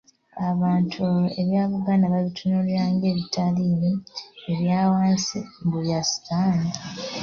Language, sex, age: Ganda, female, 19-29